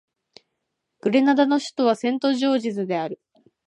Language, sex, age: Japanese, female, under 19